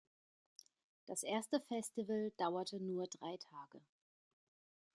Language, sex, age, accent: German, female, 30-39, Deutschland Deutsch